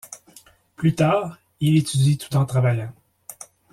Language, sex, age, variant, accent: French, male, 40-49, Français d'Amérique du Nord, Français du Canada